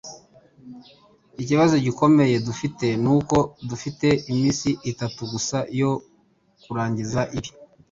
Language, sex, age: Kinyarwanda, male, 40-49